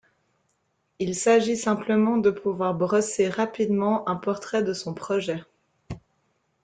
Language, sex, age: French, female, 30-39